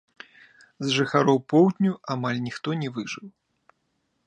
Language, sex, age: Belarusian, male, 40-49